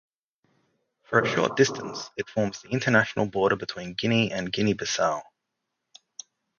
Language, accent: English, Australian English